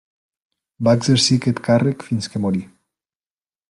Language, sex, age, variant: Catalan, male, 19-29, Nord-Occidental